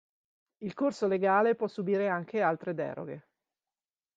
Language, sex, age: Italian, female, 50-59